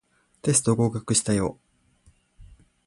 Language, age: Japanese, 19-29